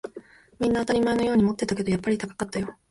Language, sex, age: Japanese, female, 19-29